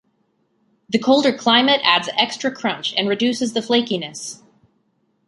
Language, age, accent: English, 19-29, United States English